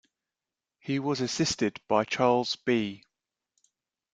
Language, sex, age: English, male, 40-49